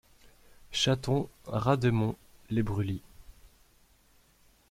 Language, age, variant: French, 19-29, Français de métropole